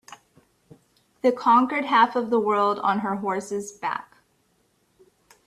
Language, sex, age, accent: English, female, 40-49, United States English